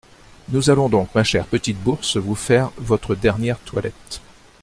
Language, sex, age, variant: French, male, 60-69, Français de métropole